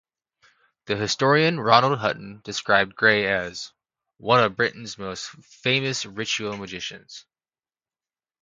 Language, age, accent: English, 19-29, United States English